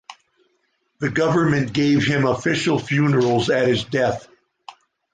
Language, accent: English, United States English